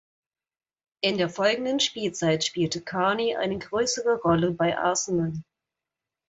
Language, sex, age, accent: German, female, 30-39, Deutschland Deutsch